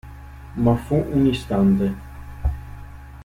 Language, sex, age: Italian, male, 19-29